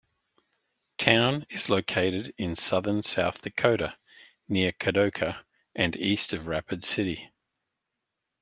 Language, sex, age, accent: English, male, 50-59, Australian English